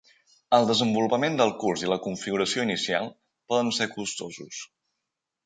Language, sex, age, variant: Catalan, male, 19-29, Balear